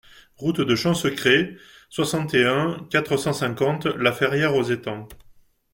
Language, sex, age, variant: French, male, 40-49, Français de métropole